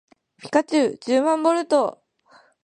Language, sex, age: Japanese, female, 19-29